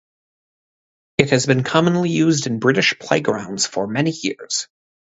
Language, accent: English, United States English; Midwestern